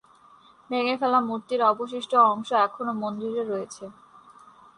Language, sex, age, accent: Bengali, female, 19-29, Native